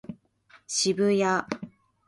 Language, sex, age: Japanese, female, 19-29